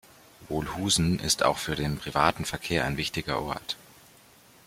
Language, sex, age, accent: German, male, 19-29, Deutschland Deutsch